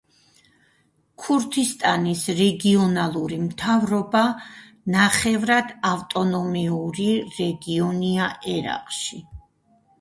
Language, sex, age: Georgian, female, 50-59